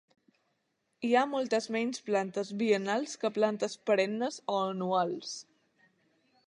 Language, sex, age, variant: Catalan, female, under 19, Balear